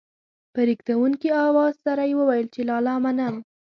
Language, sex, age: Pashto, female, 19-29